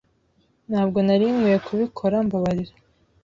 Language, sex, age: Kinyarwanda, female, 19-29